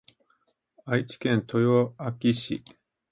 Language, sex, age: Japanese, male, 50-59